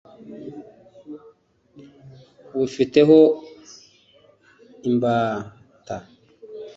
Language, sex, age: Kinyarwanda, male, 40-49